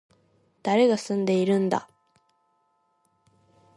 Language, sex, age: Japanese, female, 19-29